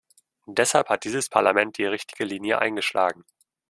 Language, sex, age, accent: German, male, 19-29, Deutschland Deutsch